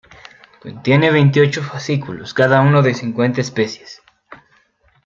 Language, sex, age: Spanish, male, 19-29